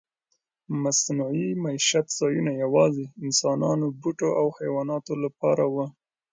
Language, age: Pashto, 19-29